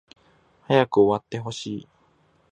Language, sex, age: Japanese, male, 19-29